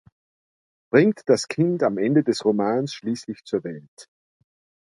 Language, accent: German, Österreichisches Deutsch